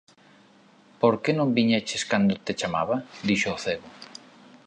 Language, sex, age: Galician, male, 40-49